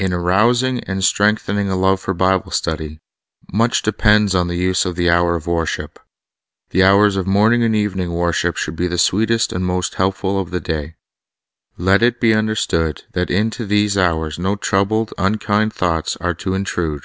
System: none